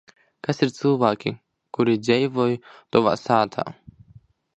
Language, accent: Latvian, Latgaliešu